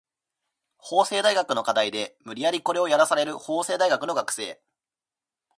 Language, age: Japanese, 19-29